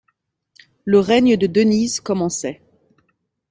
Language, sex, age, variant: French, female, 40-49, Français de métropole